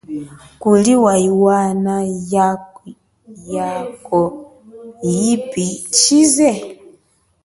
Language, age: Chokwe, 40-49